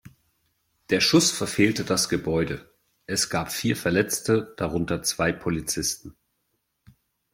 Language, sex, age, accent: German, male, 30-39, Deutschland Deutsch